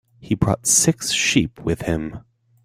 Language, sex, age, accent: English, male, 30-39, United States English